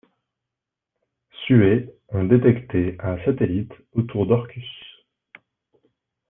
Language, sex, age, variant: French, male, 19-29, Français de métropole